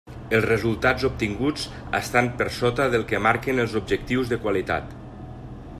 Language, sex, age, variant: Catalan, male, 40-49, Nord-Occidental